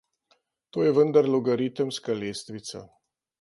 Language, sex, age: Slovenian, male, 60-69